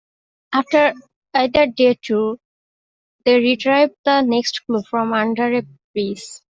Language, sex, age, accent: English, female, 19-29, United States English